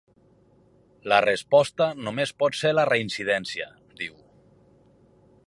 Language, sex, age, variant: Catalan, male, 30-39, Nord-Occidental